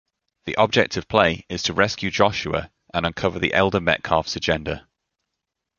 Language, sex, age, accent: English, male, 19-29, England English